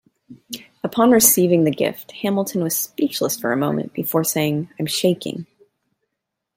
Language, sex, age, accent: English, female, 30-39, United States English